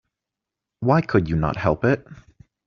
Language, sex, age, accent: English, male, 19-29, United States English